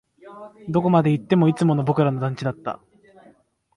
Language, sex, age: Japanese, male, under 19